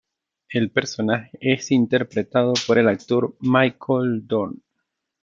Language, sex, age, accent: Spanish, male, 30-39, Caribe: Cuba, Venezuela, Puerto Rico, República Dominicana, Panamá, Colombia caribeña, México caribeño, Costa del golfo de México